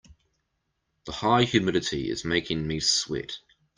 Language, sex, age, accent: English, male, 40-49, New Zealand English